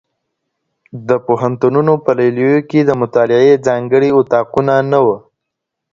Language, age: Pashto, under 19